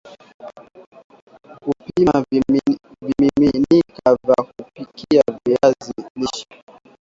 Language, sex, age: Swahili, male, 19-29